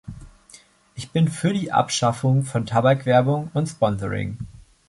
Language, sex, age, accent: German, male, 19-29, Deutschland Deutsch